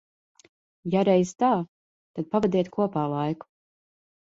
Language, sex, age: Latvian, female, 30-39